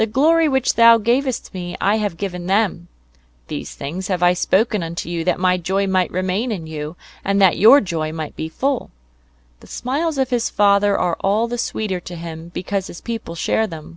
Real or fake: real